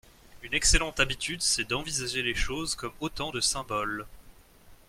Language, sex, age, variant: French, male, 19-29, Français de métropole